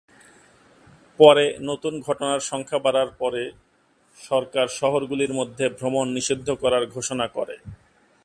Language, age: Bengali, 40-49